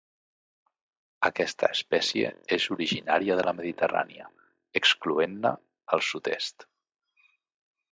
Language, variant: Catalan, Central